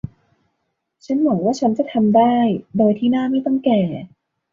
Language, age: Thai, 19-29